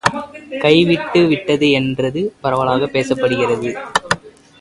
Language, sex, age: Tamil, male, 19-29